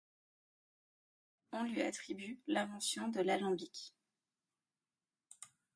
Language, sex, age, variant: French, female, 19-29, Français de métropole